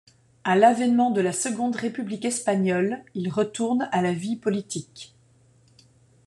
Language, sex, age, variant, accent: French, female, 40-49, Français d'Europe, Français de Belgique